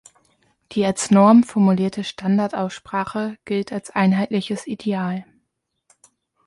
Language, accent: German, Deutschland Deutsch